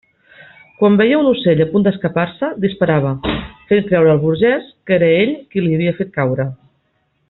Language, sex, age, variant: Catalan, female, 40-49, Central